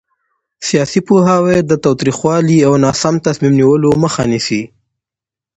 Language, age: Pashto, 19-29